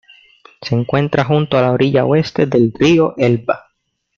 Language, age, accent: Spanish, 90+, Caribe: Cuba, Venezuela, Puerto Rico, República Dominicana, Panamá, Colombia caribeña, México caribeño, Costa del golfo de México